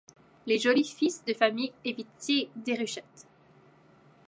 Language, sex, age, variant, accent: French, female, 19-29, Français d'Amérique du Nord, Français du Canada